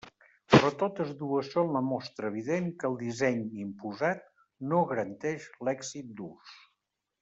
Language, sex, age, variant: Catalan, male, 60-69, Septentrional